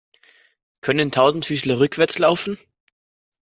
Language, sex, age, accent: German, male, under 19, Deutschland Deutsch